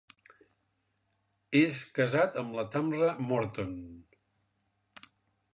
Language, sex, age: Catalan, male, 60-69